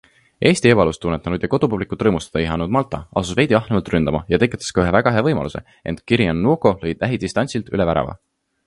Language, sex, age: Estonian, male, 19-29